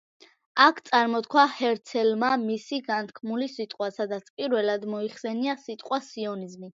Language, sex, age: Georgian, female, under 19